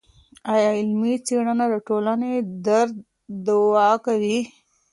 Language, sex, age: Pashto, female, 19-29